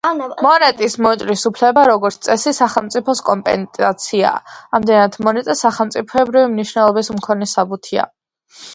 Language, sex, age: Georgian, female, under 19